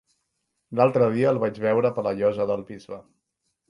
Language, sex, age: Catalan, male, 40-49